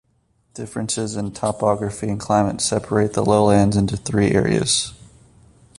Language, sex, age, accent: English, male, 30-39, United States English